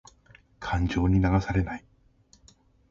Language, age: Japanese, 40-49